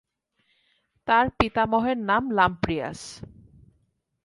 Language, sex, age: Bengali, female, 19-29